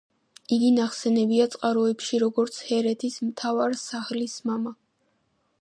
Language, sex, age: Georgian, female, under 19